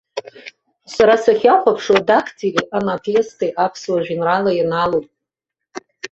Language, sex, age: Abkhazian, female, 60-69